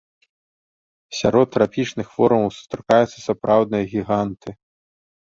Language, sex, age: Belarusian, male, 19-29